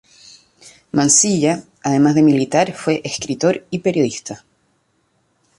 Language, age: Spanish, 40-49